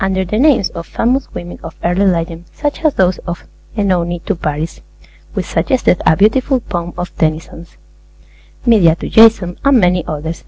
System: none